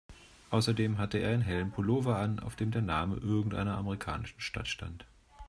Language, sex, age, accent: German, male, 40-49, Deutschland Deutsch